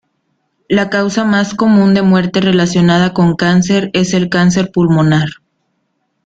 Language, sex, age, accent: Spanish, female, 19-29, México